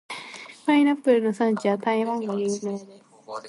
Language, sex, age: Japanese, female, 19-29